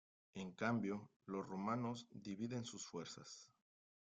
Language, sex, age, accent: Spanish, male, 30-39, México